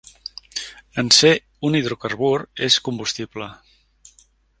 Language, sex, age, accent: Catalan, male, 50-59, central; septentrional